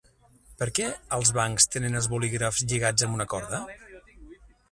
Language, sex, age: Catalan, male, 40-49